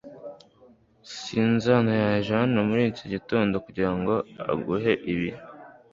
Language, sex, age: Kinyarwanda, male, under 19